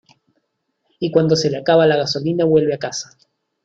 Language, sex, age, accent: Spanish, male, 40-49, Rioplatense: Argentina, Uruguay, este de Bolivia, Paraguay